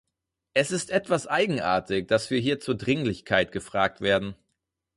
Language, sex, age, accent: German, male, 19-29, Deutschland Deutsch